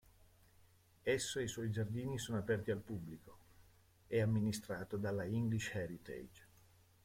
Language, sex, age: Italian, male, 50-59